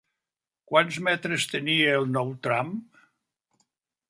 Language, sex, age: Catalan, male, 80-89